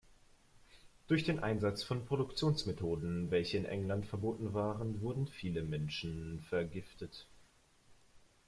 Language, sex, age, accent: German, male, 19-29, Deutschland Deutsch